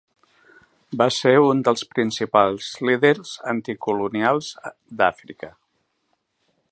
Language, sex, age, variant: Catalan, male, 60-69, Central